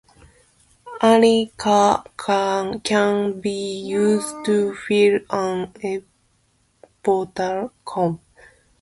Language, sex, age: English, female, 30-39